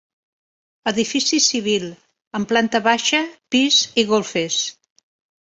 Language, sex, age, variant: Catalan, female, 50-59, Central